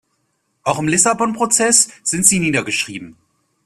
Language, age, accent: German, 19-29, Deutschland Deutsch